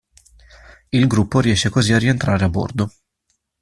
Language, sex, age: Italian, male, 19-29